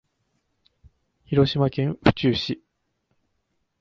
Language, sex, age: Japanese, male, 19-29